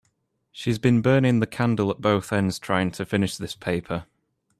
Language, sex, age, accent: English, male, 19-29, England English